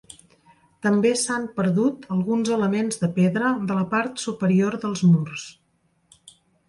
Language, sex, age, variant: Catalan, female, 50-59, Central